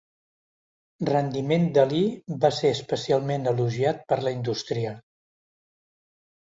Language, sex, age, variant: Catalan, male, 60-69, Central